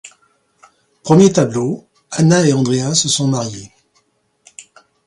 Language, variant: French, Français de métropole